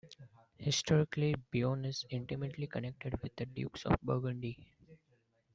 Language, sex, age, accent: English, male, 19-29, India and South Asia (India, Pakistan, Sri Lanka)